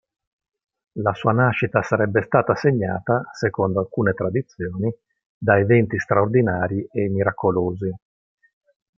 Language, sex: Italian, male